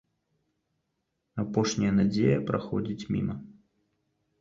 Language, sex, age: Belarusian, male, 19-29